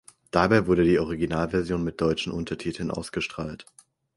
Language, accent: German, Deutschland Deutsch